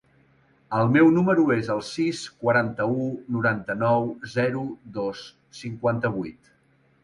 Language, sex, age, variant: Catalan, male, 40-49, Central